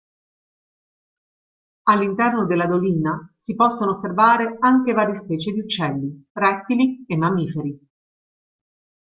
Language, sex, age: Italian, female, 40-49